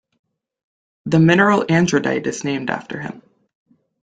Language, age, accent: English, 19-29, United States English